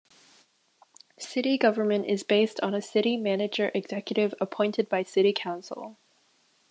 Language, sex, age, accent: English, female, under 19, United States English